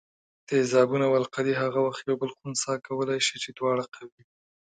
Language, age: Pashto, 30-39